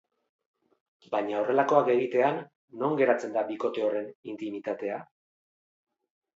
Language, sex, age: Basque, male, 50-59